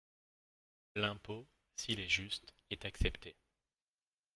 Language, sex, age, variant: French, male, 19-29, Français de métropole